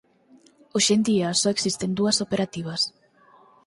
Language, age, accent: Galician, 19-29, Normativo (estándar)